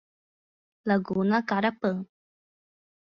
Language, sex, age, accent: Portuguese, female, 19-29, Gaucho